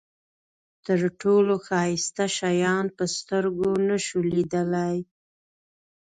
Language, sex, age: Pashto, female, 19-29